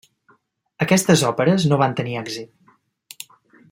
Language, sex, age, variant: Catalan, male, 30-39, Central